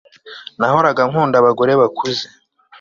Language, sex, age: Kinyarwanda, male, 19-29